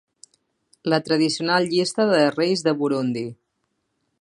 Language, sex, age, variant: Catalan, female, 30-39, Central